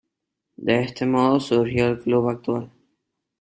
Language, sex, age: Spanish, male, under 19